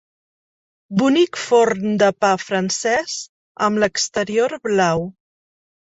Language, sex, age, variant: Catalan, female, 50-59, Central